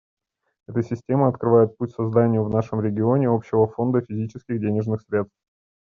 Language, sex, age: Russian, male, 30-39